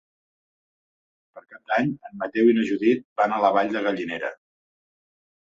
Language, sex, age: Catalan, male, 50-59